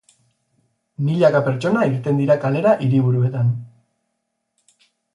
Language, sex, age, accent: Basque, male, 40-49, Mendebalekoa (Araba, Bizkaia, Gipuzkoako mendebaleko herri batzuk)